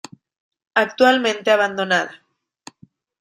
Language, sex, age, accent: Spanish, female, 30-39, México